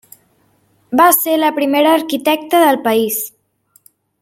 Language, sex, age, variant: Catalan, female, under 19, Central